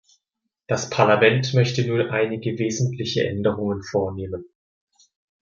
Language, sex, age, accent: German, male, 19-29, Deutschland Deutsch